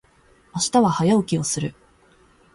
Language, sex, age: Japanese, female, 19-29